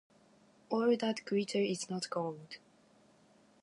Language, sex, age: Japanese, female, 19-29